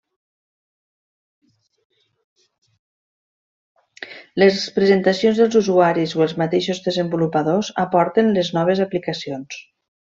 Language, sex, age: Catalan, female, 40-49